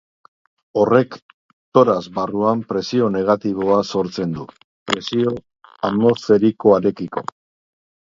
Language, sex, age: Basque, male, 60-69